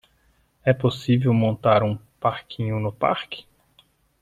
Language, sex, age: Portuguese, male, 30-39